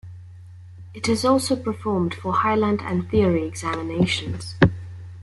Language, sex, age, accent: English, female, under 19, England English